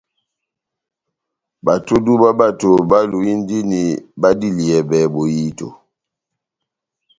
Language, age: Batanga, 60-69